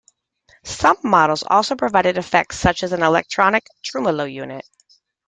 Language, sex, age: English, female, 40-49